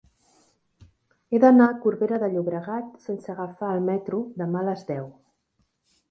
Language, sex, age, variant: Catalan, female, 40-49, Central